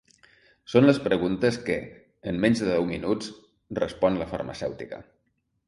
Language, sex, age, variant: Catalan, male, 50-59, Central